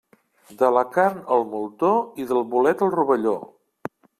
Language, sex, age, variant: Catalan, male, 50-59, Central